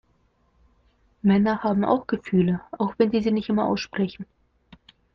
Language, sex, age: German, female, under 19